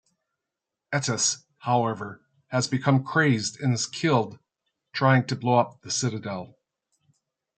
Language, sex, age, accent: English, male, 60-69, Canadian English